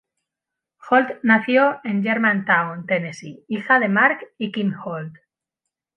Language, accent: Spanish, España: Centro-Sur peninsular (Madrid, Toledo, Castilla-La Mancha)